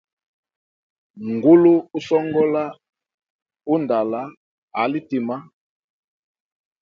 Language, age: Hemba, 40-49